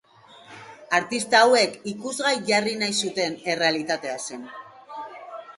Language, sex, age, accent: Basque, female, 40-49, Mendebalekoa (Araba, Bizkaia, Gipuzkoako mendebaleko herri batzuk)